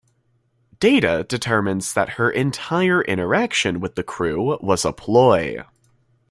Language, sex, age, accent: English, male, under 19, United States English